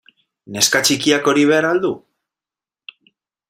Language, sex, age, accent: Basque, male, 30-39, Mendebalekoa (Araba, Bizkaia, Gipuzkoako mendebaleko herri batzuk)